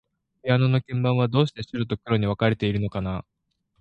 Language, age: Japanese, 19-29